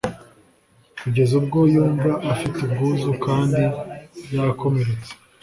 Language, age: Kinyarwanda, 19-29